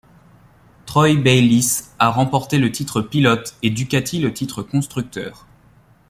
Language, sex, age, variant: French, male, 19-29, Français de métropole